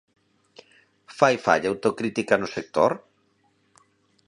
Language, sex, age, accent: Galician, male, 50-59, Normativo (estándar)